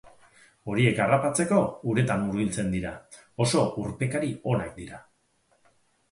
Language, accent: Basque, Mendebalekoa (Araba, Bizkaia, Gipuzkoako mendebaleko herri batzuk)